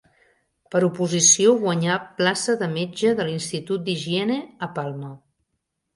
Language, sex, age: Catalan, female, 40-49